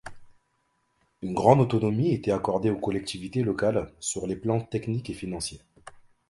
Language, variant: French, Français de métropole